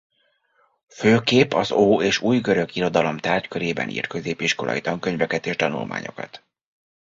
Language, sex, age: Hungarian, male, 30-39